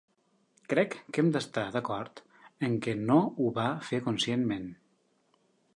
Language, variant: Catalan, Nord-Occidental